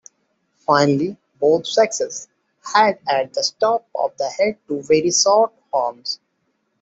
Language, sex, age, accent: English, male, 30-39, India and South Asia (India, Pakistan, Sri Lanka)